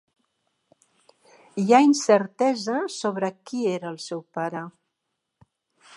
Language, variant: Catalan, Central